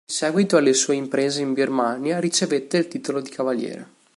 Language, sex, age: Italian, male, 19-29